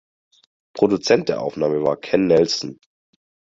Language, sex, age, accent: German, male, 19-29, Deutschland Deutsch